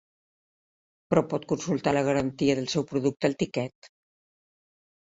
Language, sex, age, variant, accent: Catalan, female, 70-79, Central, central